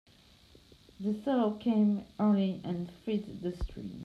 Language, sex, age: English, female, 40-49